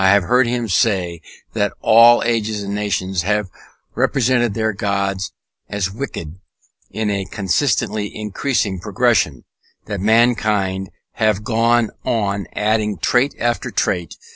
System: none